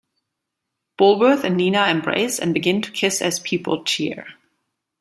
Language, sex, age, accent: English, female, 40-49, United States English